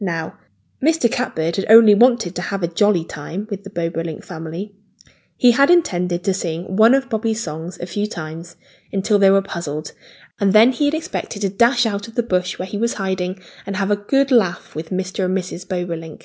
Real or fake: real